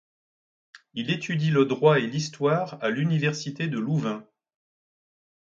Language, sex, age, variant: French, male, 40-49, Français de métropole